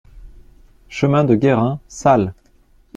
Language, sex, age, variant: French, male, 19-29, Français de métropole